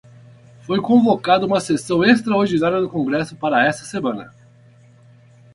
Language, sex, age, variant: Portuguese, male, 40-49, Portuguese (Brasil)